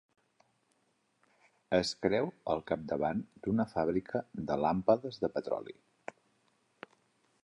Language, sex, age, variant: Catalan, male, 40-49, Nord-Occidental